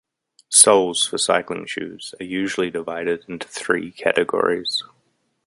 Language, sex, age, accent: English, male, 30-39, New Zealand English